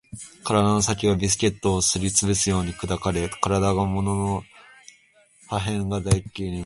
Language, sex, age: Japanese, male, 19-29